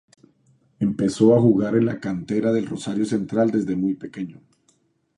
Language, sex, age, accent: Spanish, male, 50-59, Andino-Pacífico: Colombia, Perú, Ecuador, oeste de Bolivia y Venezuela andina